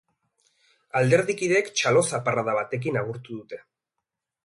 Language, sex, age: Basque, male, 19-29